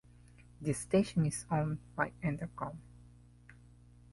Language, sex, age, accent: English, male, under 19, United States English